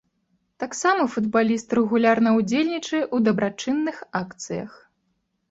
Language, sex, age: Belarusian, female, 19-29